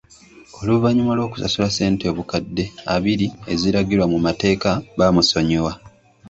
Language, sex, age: Ganda, male, 19-29